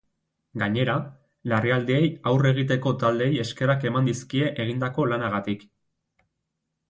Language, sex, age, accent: Basque, male, 19-29, Erdialdekoa edo Nafarra (Gipuzkoa, Nafarroa)